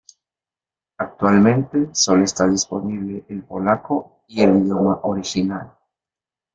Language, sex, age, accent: Spanish, male, 40-49, América central